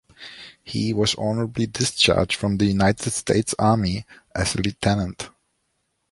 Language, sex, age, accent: English, male, 30-39, United States English